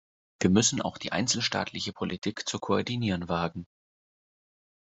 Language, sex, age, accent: German, male, 19-29, Deutschland Deutsch